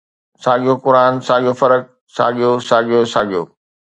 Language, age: Sindhi, 40-49